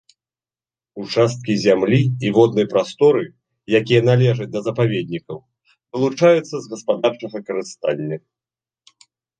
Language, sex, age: Belarusian, male, 30-39